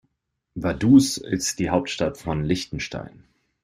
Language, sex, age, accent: German, male, 30-39, Deutschland Deutsch